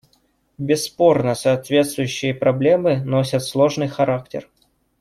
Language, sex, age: Russian, male, 19-29